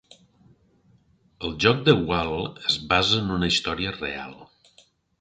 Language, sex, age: Catalan, male, 50-59